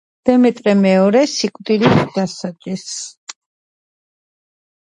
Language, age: Georgian, 40-49